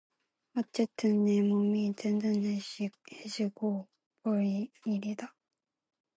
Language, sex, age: Korean, female, 19-29